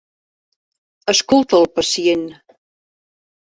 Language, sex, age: Catalan, female, 60-69